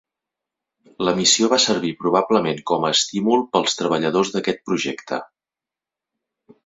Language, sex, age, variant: Catalan, male, 40-49, Central